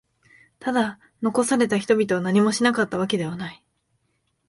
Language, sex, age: Japanese, female, 19-29